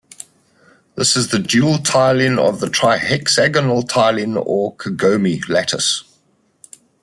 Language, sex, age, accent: English, male, 40-49, Southern African (South Africa, Zimbabwe, Namibia)